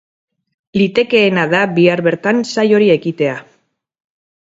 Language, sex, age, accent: Basque, female, 40-49, Mendebalekoa (Araba, Bizkaia, Gipuzkoako mendebaleko herri batzuk)